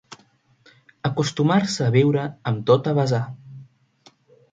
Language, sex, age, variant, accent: Catalan, male, under 19, Central, central